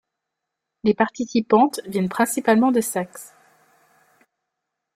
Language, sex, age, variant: French, female, 30-39, Français de métropole